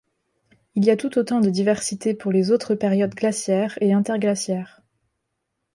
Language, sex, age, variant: French, female, 19-29, Français de métropole